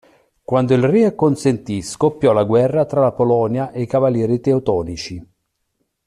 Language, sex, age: Italian, male, 50-59